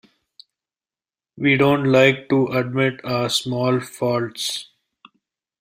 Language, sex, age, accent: English, male, 30-39, India and South Asia (India, Pakistan, Sri Lanka)